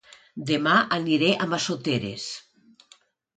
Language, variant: Catalan, Nord-Occidental